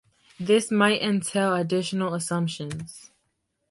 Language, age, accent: English, under 19, United States English